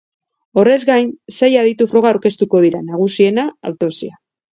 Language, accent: Basque, Mendebalekoa (Araba, Bizkaia, Gipuzkoako mendebaleko herri batzuk)